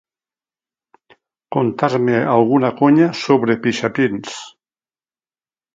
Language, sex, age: Catalan, male, 60-69